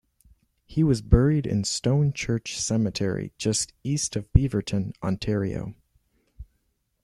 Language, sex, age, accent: English, male, under 19, Canadian English